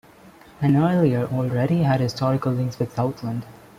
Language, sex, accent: English, male, India and South Asia (India, Pakistan, Sri Lanka)